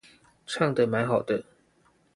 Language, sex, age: Chinese, male, 19-29